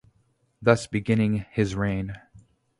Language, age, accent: English, 30-39, United States English